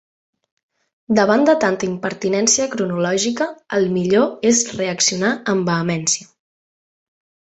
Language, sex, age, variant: Catalan, female, under 19, Central